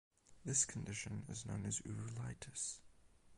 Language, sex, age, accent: English, male, under 19, Australian English; England English; New Zealand English